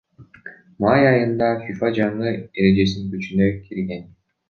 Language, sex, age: Kyrgyz, male, 19-29